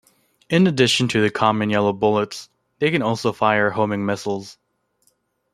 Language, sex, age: English, male, under 19